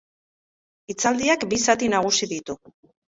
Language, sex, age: Basque, female, 40-49